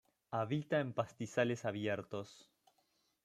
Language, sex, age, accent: Spanish, male, 30-39, Rioplatense: Argentina, Uruguay, este de Bolivia, Paraguay